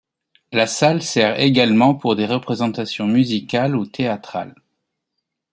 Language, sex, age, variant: French, male, 40-49, Français de métropole